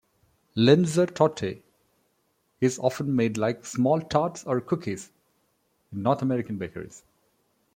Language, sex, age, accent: English, male, 40-49, India and South Asia (India, Pakistan, Sri Lanka)